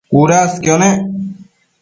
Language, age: Matsés, under 19